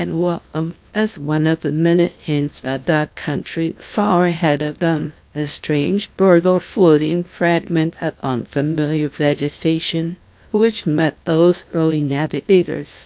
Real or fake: fake